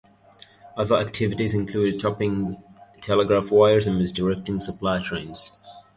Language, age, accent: English, 19-29, England English